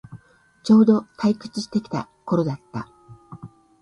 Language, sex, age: Japanese, female, 60-69